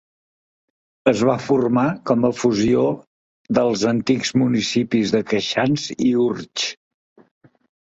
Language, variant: Catalan, Central